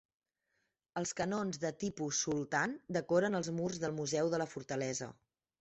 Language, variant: Catalan, Central